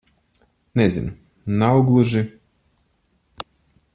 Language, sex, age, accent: Latvian, male, 30-39, Riga